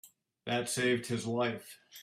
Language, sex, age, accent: English, male, 50-59, United States English